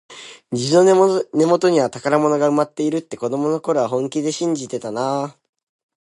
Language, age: Japanese, under 19